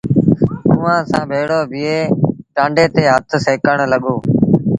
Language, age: Sindhi Bhil, 19-29